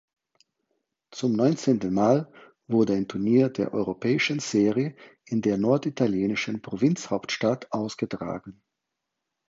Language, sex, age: German, male, 50-59